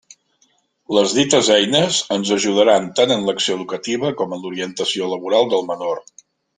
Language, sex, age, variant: Catalan, male, 50-59, Central